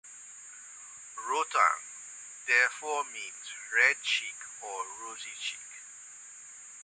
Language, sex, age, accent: English, male, 40-49, West Indies and Bermuda (Bahamas, Bermuda, Jamaica, Trinidad)